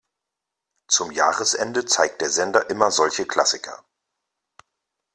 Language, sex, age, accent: German, male, 30-39, Deutschland Deutsch